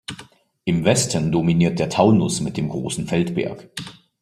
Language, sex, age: German, male, 19-29